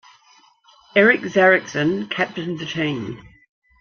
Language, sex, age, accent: English, female, 60-69, Australian English